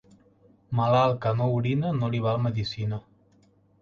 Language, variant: Catalan, Central